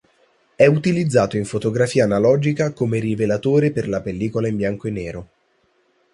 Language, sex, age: Italian, male, under 19